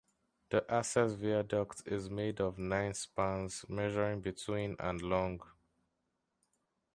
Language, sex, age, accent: English, male, 19-29, Southern African (South Africa, Zimbabwe, Namibia)